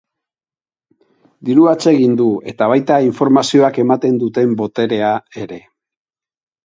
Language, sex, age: Basque, male, 50-59